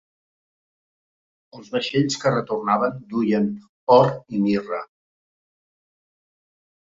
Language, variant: Catalan, Central